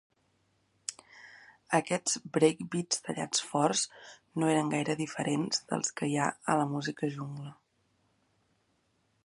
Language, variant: Catalan, Central